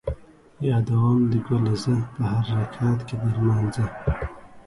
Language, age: Pashto, 19-29